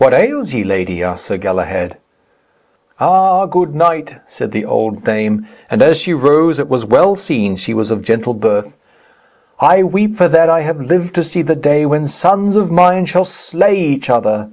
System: none